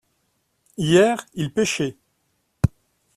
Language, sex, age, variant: French, male, 40-49, Français de métropole